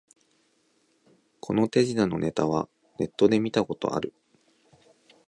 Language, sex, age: Japanese, male, 19-29